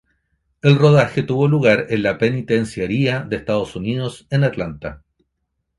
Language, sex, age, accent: Spanish, male, 30-39, Chileno: Chile, Cuyo